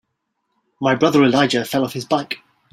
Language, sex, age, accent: English, male, 40-49, England English